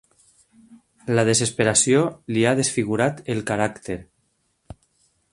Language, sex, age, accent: Catalan, male, 40-49, valencià